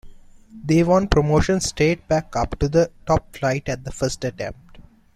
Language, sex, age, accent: English, male, 19-29, England English